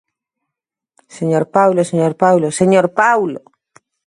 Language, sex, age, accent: Galician, female, 30-39, Normativo (estándar)